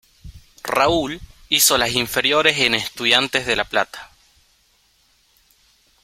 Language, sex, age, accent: Spanish, male, 19-29, Rioplatense: Argentina, Uruguay, este de Bolivia, Paraguay